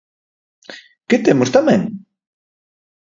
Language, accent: Galician, Oriental (común en zona oriental)